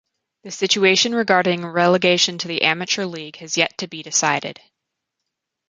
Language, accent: English, United States English